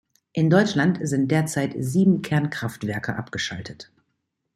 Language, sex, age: German, female, 50-59